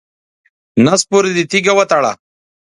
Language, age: Pashto, 30-39